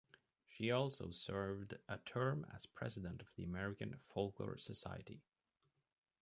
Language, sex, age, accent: English, male, 30-39, United States English